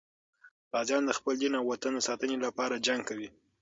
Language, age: Pashto, under 19